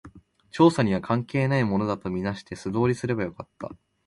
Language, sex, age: Japanese, male, 19-29